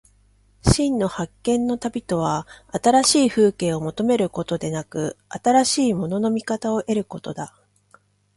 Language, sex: Japanese, female